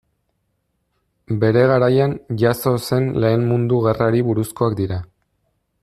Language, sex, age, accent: Basque, male, 30-39, Erdialdekoa edo Nafarra (Gipuzkoa, Nafarroa)